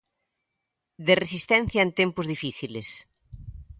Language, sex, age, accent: Galician, female, 40-49, Atlántico (seseo e gheada)